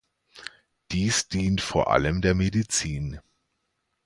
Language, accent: German, Deutschland Deutsch